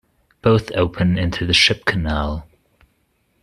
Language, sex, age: English, male, 30-39